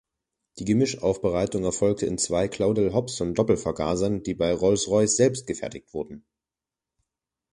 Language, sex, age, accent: German, male, under 19, Deutschland Deutsch